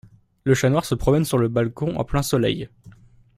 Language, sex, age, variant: French, male, under 19, Français de métropole